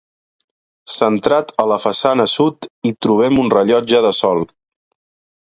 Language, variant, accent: Catalan, Central, central